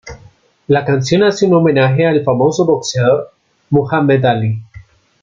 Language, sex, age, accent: Spanish, male, 19-29, Andino-Pacífico: Colombia, Perú, Ecuador, oeste de Bolivia y Venezuela andina